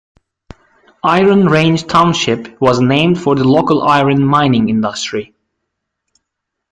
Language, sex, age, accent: English, male, 19-29, United States English